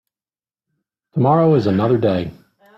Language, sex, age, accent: English, male, 50-59, United States English